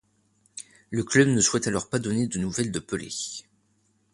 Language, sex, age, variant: French, male, 30-39, Français de métropole